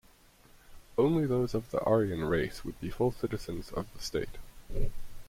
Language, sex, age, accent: English, male, 19-29, United States English